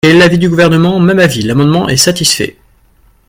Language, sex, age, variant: French, male, 19-29, Français de métropole